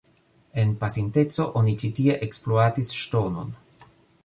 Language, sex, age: Esperanto, male, 40-49